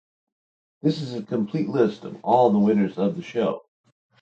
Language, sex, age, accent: English, male, 60-69, United States English